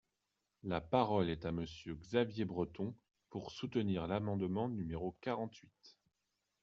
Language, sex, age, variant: French, male, 30-39, Français de métropole